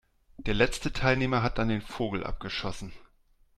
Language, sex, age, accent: German, male, 40-49, Deutschland Deutsch